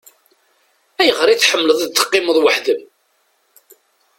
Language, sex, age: Kabyle, female, 60-69